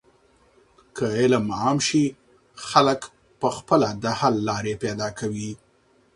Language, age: Pashto, 40-49